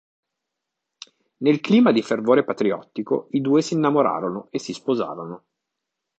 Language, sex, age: Italian, male, 40-49